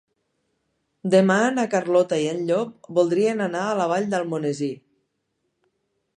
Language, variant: Catalan, Nord-Occidental